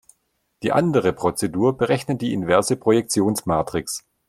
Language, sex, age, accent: German, male, 40-49, Deutschland Deutsch